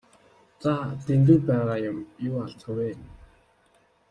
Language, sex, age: Mongolian, male, 19-29